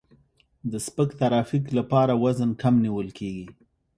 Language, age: Pashto, 30-39